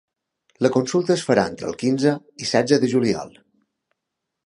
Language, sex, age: Catalan, male, 30-39